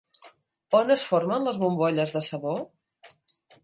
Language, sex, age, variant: Catalan, female, 50-59, Nord-Occidental